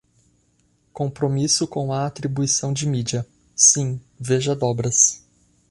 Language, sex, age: Portuguese, male, 30-39